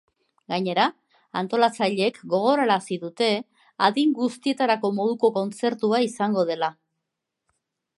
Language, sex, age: Basque, female, 50-59